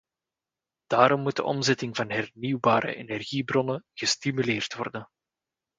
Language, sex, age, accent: Dutch, male, 40-49, Belgisch Nederlands